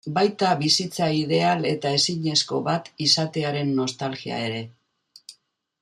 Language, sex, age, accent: Basque, female, 60-69, Mendebalekoa (Araba, Bizkaia, Gipuzkoako mendebaleko herri batzuk)